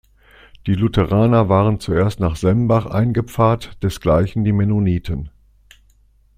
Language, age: German, 60-69